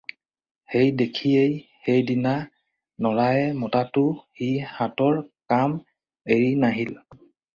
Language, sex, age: Assamese, male, 19-29